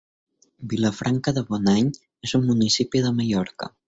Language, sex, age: Catalan, male, 19-29